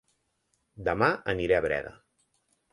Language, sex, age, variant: Catalan, male, 40-49, Central